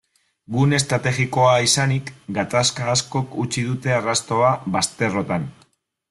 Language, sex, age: Basque, male, 30-39